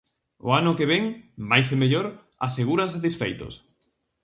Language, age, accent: Galician, 19-29, Atlántico (seseo e gheada)